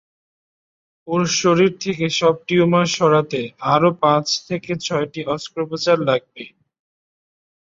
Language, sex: Bengali, male